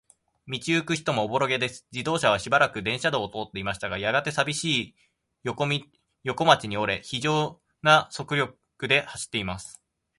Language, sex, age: Japanese, male, 19-29